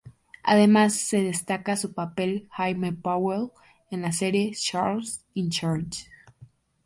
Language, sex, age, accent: Spanish, female, 19-29, México